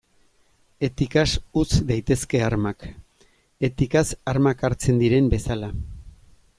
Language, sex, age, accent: Basque, male, 50-59, Erdialdekoa edo Nafarra (Gipuzkoa, Nafarroa)